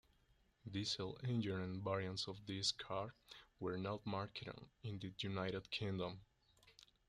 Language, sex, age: English, male, 19-29